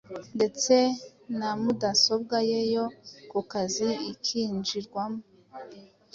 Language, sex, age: Kinyarwanda, female, 19-29